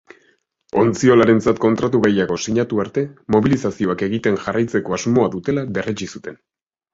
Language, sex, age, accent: Basque, male, 19-29, Erdialdekoa edo Nafarra (Gipuzkoa, Nafarroa)